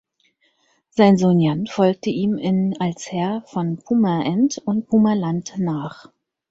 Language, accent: German, Deutschland Deutsch